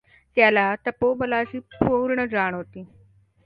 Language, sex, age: Marathi, female, under 19